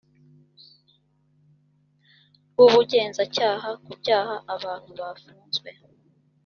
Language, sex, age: Kinyarwanda, female, 30-39